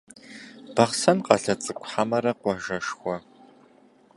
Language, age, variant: Kabardian, 19-29, Адыгэбзэ (Къэбэрдей, Кирил, псоми зэдай)